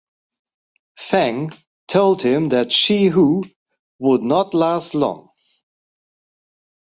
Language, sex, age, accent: English, male, 50-59, England English